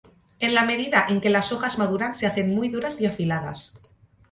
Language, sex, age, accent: Spanish, female, 19-29, España: Centro-Sur peninsular (Madrid, Toledo, Castilla-La Mancha)